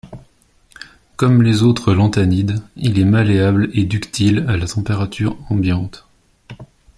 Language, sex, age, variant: French, male, 19-29, Français de métropole